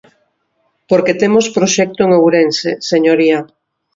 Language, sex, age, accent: Galician, female, 50-59, Oriental (común en zona oriental)